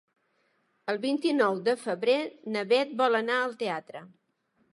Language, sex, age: Catalan, female, 70-79